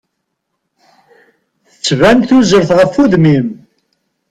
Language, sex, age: Kabyle, male, 50-59